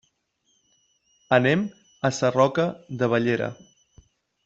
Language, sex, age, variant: Catalan, male, 19-29, Central